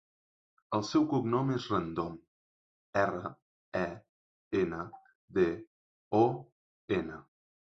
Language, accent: Catalan, Empordanès